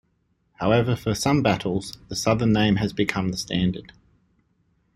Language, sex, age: English, male, 40-49